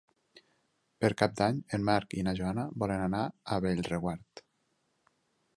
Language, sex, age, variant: Catalan, male, 40-49, Nord-Occidental